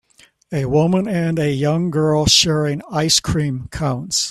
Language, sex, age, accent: English, male, 70-79, United States English